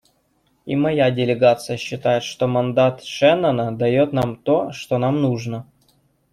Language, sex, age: Russian, male, 19-29